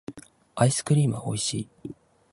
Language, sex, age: Japanese, male, under 19